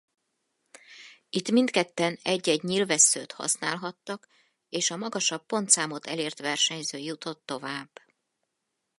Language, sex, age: Hungarian, female, 50-59